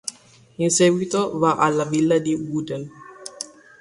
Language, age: Italian, 40-49